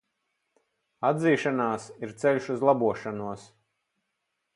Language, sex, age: Latvian, male, 40-49